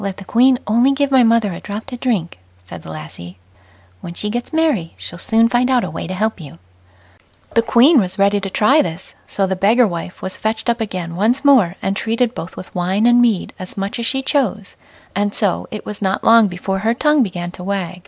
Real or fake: real